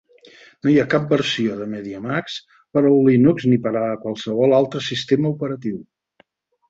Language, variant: Catalan, Central